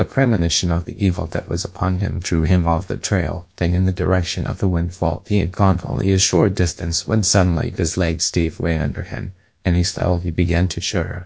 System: TTS, GlowTTS